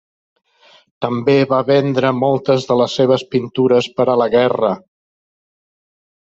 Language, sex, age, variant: Catalan, male, 70-79, Central